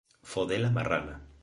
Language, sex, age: Galician, male, 40-49